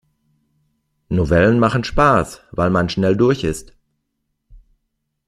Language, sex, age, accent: German, male, 50-59, Deutschland Deutsch